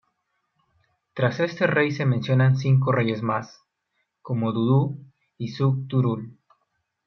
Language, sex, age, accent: Spanish, male, 19-29, Andino-Pacífico: Colombia, Perú, Ecuador, oeste de Bolivia y Venezuela andina